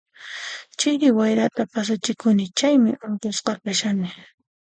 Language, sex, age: Puno Quechua, female, 19-29